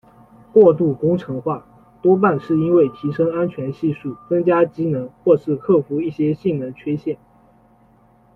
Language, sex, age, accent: Chinese, male, 19-29, 出生地：浙江省